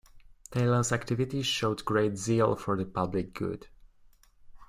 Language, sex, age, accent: English, male, under 19, United States English